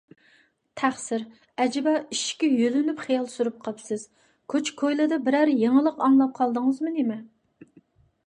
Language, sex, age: Uyghur, female, 40-49